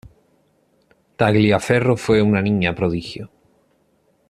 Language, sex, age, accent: Spanish, male, 19-29, España: Sur peninsular (Andalucia, Extremadura, Murcia)